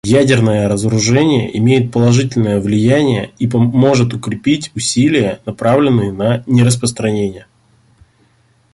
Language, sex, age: Russian, male, 30-39